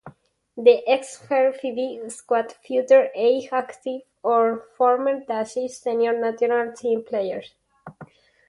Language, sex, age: English, male, 19-29